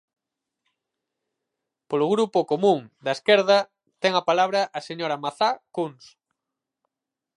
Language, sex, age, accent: Galician, male, 19-29, Central (gheada)